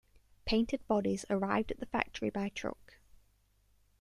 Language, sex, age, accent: English, female, 19-29, England English